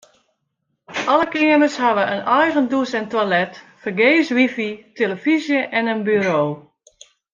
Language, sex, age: Western Frisian, female, 50-59